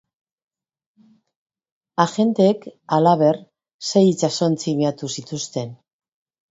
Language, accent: Basque, Mendebalekoa (Araba, Bizkaia, Gipuzkoako mendebaleko herri batzuk)